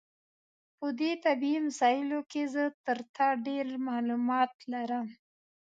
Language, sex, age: Pashto, female, 30-39